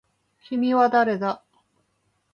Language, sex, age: Japanese, female, 50-59